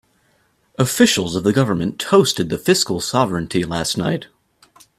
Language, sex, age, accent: English, male, 19-29, United States English